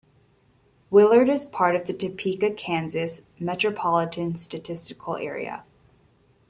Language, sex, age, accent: English, female, 19-29, United States English